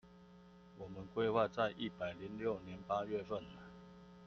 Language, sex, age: Chinese, male, 40-49